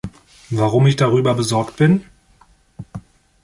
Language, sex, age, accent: German, male, 30-39, Deutschland Deutsch